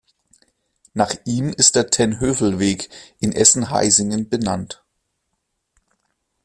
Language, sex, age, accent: German, male, 19-29, Deutschland Deutsch